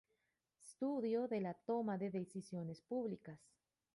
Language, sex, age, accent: Spanish, female, 30-39, Andino-Pacífico: Colombia, Perú, Ecuador, oeste de Bolivia y Venezuela andina